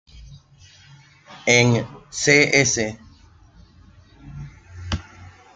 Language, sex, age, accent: Spanish, male, 30-39, Andino-Pacífico: Colombia, Perú, Ecuador, oeste de Bolivia y Venezuela andina